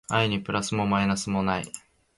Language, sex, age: Japanese, male, 19-29